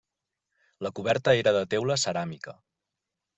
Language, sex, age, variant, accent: Catalan, male, 30-39, Central, central